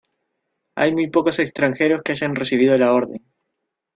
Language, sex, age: Spanish, male, 19-29